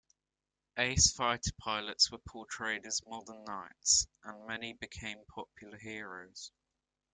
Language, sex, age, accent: English, male, under 19, England English